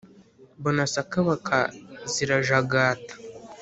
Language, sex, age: Kinyarwanda, male, under 19